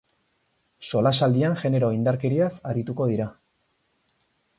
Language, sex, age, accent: Basque, male, 19-29, Erdialdekoa edo Nafarra (Gipuzkoa, Nafarroa)